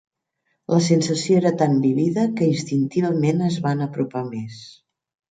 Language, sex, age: Catalan, female, 60-69